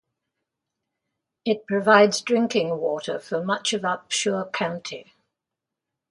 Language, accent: English, Welsh English